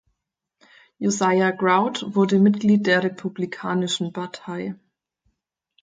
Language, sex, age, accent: German, female, 19-29, Deutschland Deutsch